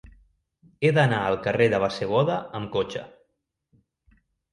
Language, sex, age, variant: Catalan, male, 40-49, Central